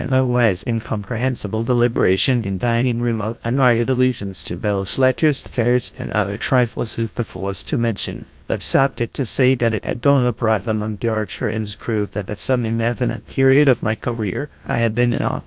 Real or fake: fake